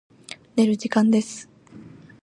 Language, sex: Japanese, female